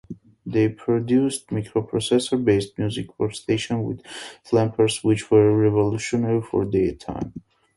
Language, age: English, 19-29